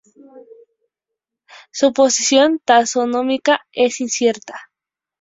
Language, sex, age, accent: Spanish, female, 19-29, México